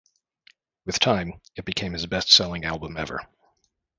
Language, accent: English, United States English